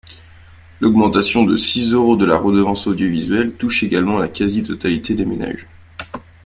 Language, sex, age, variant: French, male, 30-39, Français de métropole